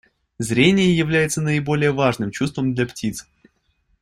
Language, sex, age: Russian, male, 19-29